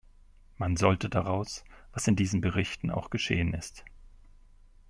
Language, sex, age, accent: German, male, 40-49, Deutschland Deutsch